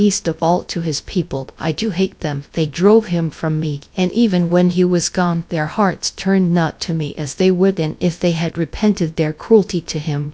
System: TTS, GradTTS